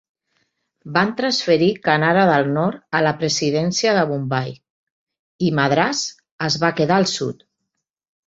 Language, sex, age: Catalan, female, 50-59